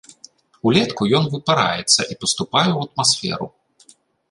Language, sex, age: Belarusian, male, 30-39